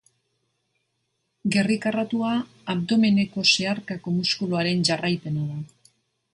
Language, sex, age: Basque, female, 60-69